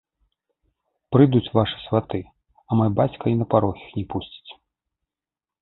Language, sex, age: Belarusian, male, 30-39